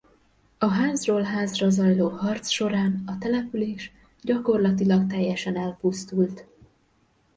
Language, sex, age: Hungarian, female, 19-29